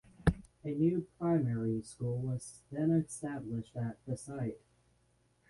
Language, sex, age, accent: English, male, 19-29, United States English; England English